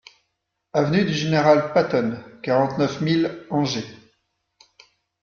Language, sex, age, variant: French, male, 40-49, Français de métropole